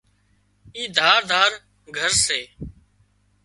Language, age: Wadiyara Koli, 30-39